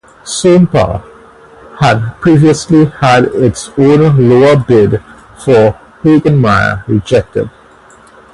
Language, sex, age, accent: English, male, 40-49, West Indies and Bermuda (Bahamas, Bermuda, Jamaica, Trinidad)